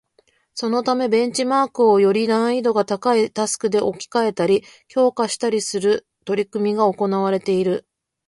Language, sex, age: Japanese, female, 40-49